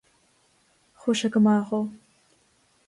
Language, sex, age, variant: Irish, female, 19-29, Gaeilge Chonnacht